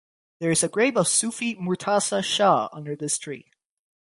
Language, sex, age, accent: English, female, under 19, United States English